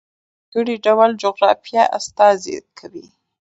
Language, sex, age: Pashto, female, 19-29